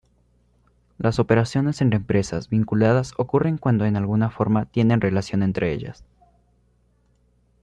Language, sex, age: Spanish, male, under 19